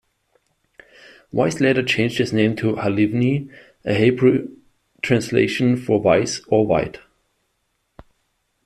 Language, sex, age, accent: English, male, 19-29, United States English